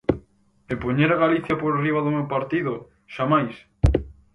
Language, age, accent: Galician, under 19, Atlántico (seseo e gheada)